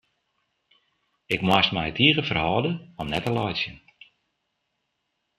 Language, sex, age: Western Frisian, male, 50-59